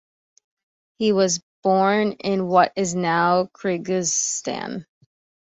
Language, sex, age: English, female, 19-29